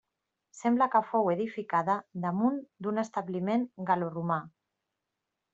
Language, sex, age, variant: Catalan, female, 40-49, Central